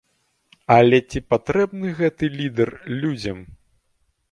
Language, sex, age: Belarusian, male, 40-49